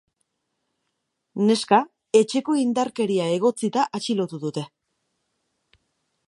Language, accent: Basque, Erdialdekoa edo Nafarra (Gipuzkoa, Nafarroa)